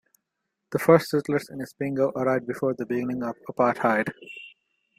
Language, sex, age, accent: English, male, 19-29, India and South Asia (India, Pakistan, Sri Lanka)